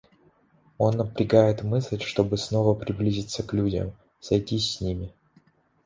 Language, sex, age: Russian, male, 19-29